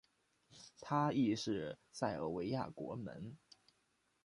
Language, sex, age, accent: Chinese, male, 19-29, 出生地：福建省